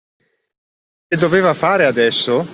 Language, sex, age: Italian, male, 50-59